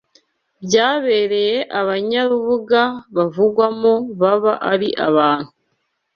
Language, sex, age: Kinyarwanda, female, 19-29